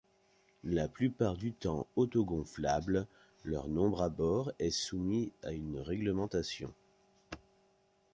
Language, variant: French, Français de métropole